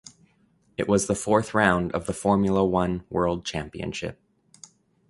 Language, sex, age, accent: English, male, 30-39, Canadian English